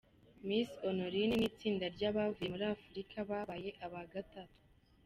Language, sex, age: Kinyarwanda, female, under 19